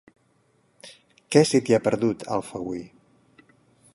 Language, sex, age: Catalan, male, 50-59